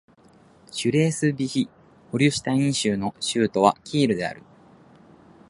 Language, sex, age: Japanese, male, 19-29